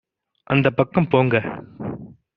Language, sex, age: Tamil, male, 30-39